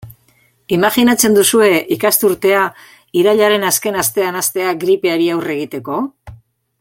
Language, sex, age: Basque, female, 60-69